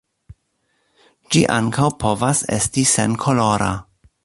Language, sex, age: Esperanto, male, 40-49